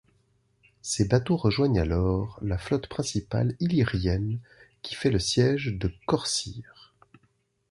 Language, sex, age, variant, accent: French, male, 40-49, Français d'Europe, Français de Suisse